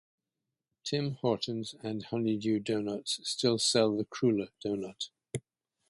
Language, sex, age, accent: English, male, 70-79, England English